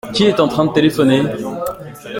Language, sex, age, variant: French, male, 19-29, Français de métropole